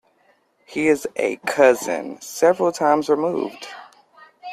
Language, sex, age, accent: English, male, 19-29, United States English